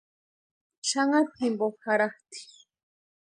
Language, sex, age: Western Highland Purepecha, female, 19-29